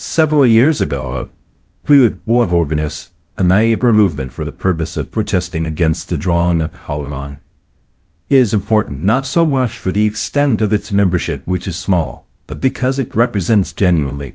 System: TTS, VITS